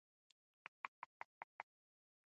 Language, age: Pashto, 19-29